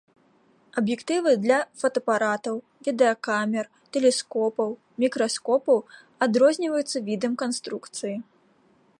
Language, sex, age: Belarusian, female, 19-29